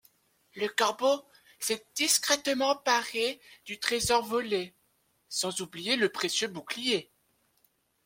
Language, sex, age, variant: French, male, 19-29, Français de métropole